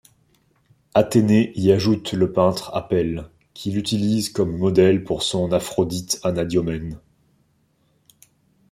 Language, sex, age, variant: French, male, 19-29, Français de métropole